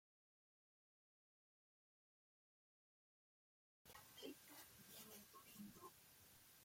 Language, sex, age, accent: Spanish, female, 30-39, Caribe: Cuba, Venezuela, Puerto Rico, República Dominicana, Panamá, Colombia caribeña, México caribeño, Costa del golfo de México